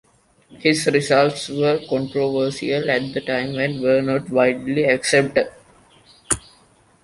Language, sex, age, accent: English, male, under 19, India and South Asia (India, Pakistan, Sri Lanka)